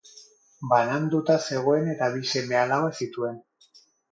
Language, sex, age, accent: Basque, male, 40-49, Mendebalekoa (Araba, Bizkaia, Gipuzkoako mendebaleko herri batzuk)